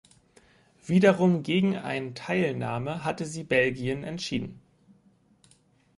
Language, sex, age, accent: German, male, 19-29, Deutschland Deutsch